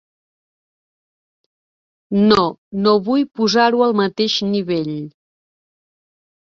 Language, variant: Catalan, Central